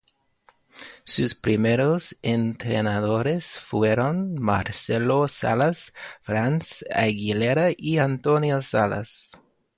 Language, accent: Spanish, España: Centro-Sur peninsular (Madrid, Toledo, Castilla-La Mancha)